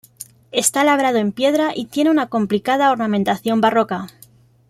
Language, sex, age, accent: Spanish, female, 19-29, España: Centro-Sur peninsular (Madrid, Toledo, Castilla-La Mancha)